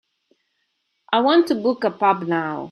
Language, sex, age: English, female, 30-39